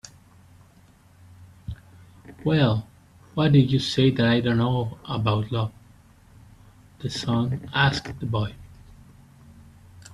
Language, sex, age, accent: English, male, 40-49, United States English